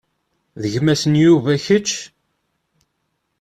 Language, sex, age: Kabyle, male, 19-29